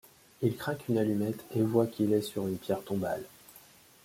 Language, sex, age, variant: French, male, 30-39, Français de métropole